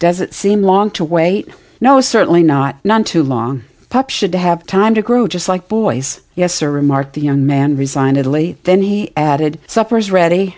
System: none